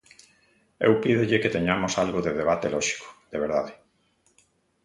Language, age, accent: Galician, 50-59, Atlántico (seseo e gheada)